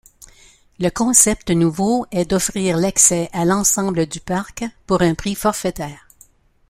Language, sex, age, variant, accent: French, female, 70-79, Français d'Amérique du Nord, Français du Canada